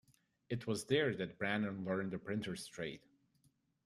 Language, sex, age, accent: English, male, 19-29, United States English